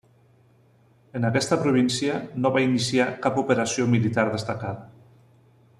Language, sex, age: Catalan, male, 40-49